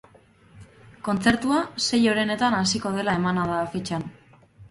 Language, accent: Basque, Erdialdekoa edo Nafarra (Gipuzkoa, Nafarroa)